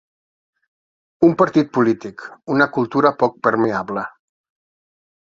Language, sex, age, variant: Catalan, male, 40-49, Central